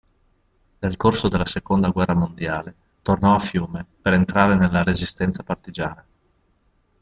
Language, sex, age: Italian, male, 40-49